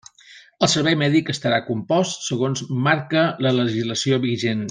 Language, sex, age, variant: Catalan, male, 50-59, Balear